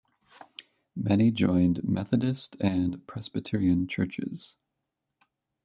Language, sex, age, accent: English, male, 19-29, United States English